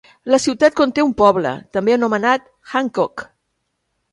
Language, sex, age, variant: Catalan, female, 70-79, Central